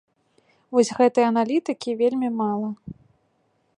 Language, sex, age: Belarusian, female, 19-29